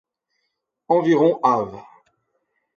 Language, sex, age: French, male, 30-39